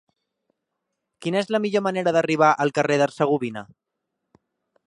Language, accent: Catalan, balear; central